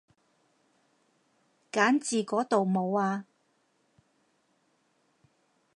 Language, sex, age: Cantonese, female, 40-49